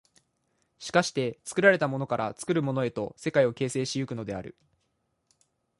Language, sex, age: Japanese, male, 19-29